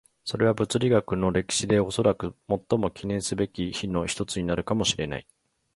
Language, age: Japanese, 40-49